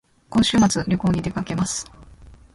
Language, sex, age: Japanese, female, 19-29